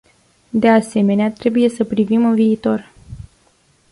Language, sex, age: Romanian, female, 19-29